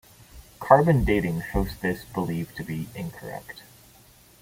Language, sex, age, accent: English, male, under 19, Hong Kong English